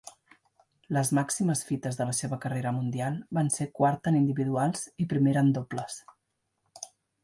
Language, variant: Catalan, Central